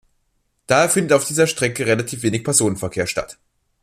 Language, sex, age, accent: German, male, under 19, Deutschland Deutsch